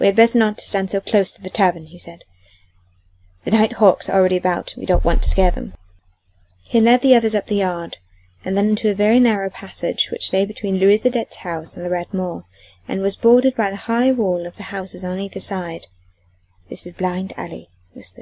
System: none